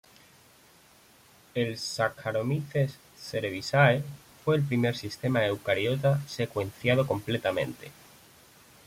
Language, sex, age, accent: Spanish, male, 19-29, España: Centro-Sur peninsular (Madrid, Toledo, Castilla-La Mancha)